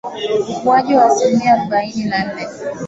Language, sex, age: Swahili, female, 19-29